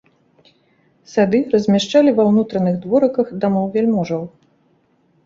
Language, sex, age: Belarusian, female, 30-39